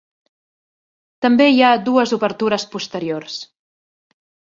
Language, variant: Catalan, Central